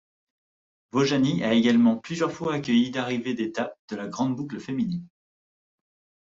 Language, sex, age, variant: French, male, 19-29, Français de métropole